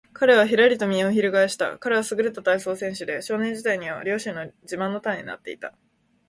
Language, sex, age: Japanese, female, 19-29